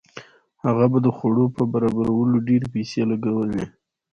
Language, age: Pashto, 19-29